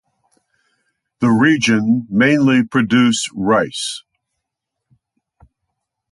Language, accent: English, United States English